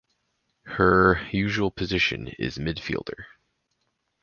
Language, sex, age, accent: English, male, 19-29, United States English